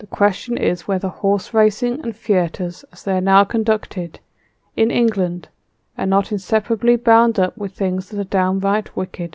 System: none